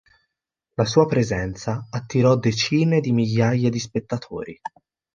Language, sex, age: Italian, male, 19-29